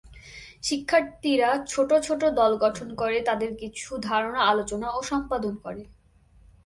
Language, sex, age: Bengali, female, 19-29